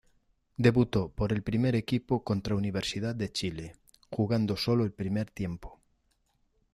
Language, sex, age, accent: Spanish, male, 50-59, España: Norte peninsular (Asturias, Castilla y León, Cantabria, País Vasco, Navarra, Aragón, La Rioja, Guadalajara, Cuenca)